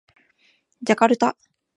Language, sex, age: Japanese, female, 19-29